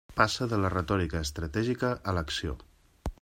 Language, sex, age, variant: Catalan, male, 40-49, Central